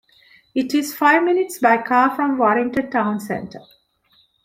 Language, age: English, 50-59